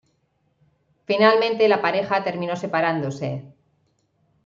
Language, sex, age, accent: Spanish, female, 40-49, España: Norte peninsular (Asturias, Castilla y León, Cantabria, País Vasco, Navarra, Aragón, La Rioja, Guadalajara, Cuenca)